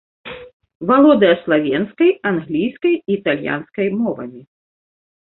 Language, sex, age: Belarusian, female, 40-49